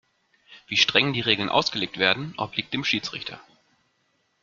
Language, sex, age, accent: German, male, 30-39, Deutschland Deutsch